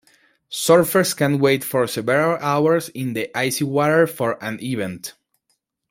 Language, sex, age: Spanish, male, 19-29